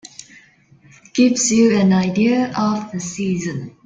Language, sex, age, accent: English, female, 19-29, Malaysian English